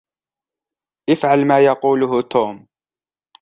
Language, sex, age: Arabic, male, 19-29